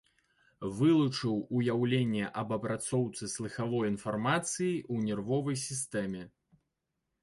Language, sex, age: Belarusian, male, 19-29